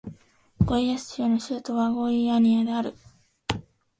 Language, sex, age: Japanese, female, 19-29